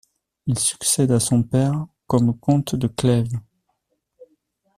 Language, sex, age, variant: French, male, 40-49, Français de métropole